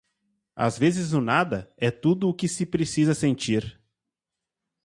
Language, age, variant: Portuguese, 30-39, Portuguese (Brasil)